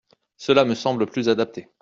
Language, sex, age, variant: French, male, 30-39, Français de métropole